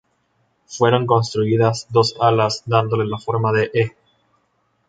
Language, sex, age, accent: Spanish, male, 19-29, Caribe: Cuba, Venezuela, Puerto Rico, República Dominicana, Panamá, Colombia caribeña, México caribeño, Costa del golfo de México